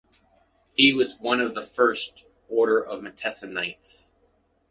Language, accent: English, Canadian English